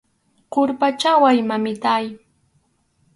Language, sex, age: Arequipa-La Unión Quechua, female, 19-29